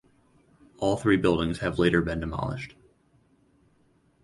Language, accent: English, United States English